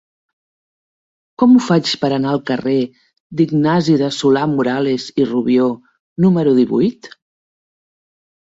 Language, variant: Catalan, Central